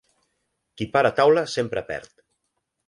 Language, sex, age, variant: Catalan, male, 40-49, Central